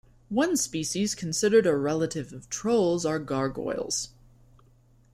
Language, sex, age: English, female, 19-29